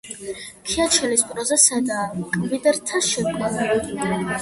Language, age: Georgian, under 19